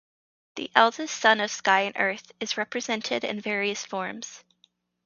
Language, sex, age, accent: English, female, 19-29, United States English; Canadian English